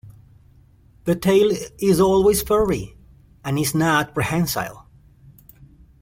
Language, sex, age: English, male, 60-69